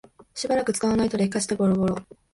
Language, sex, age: Japanese, female, 19-29